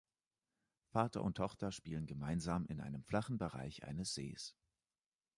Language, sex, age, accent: German, male, 30-39, Deutschland Deutsch